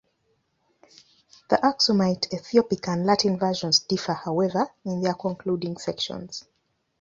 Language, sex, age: English, female, 30-39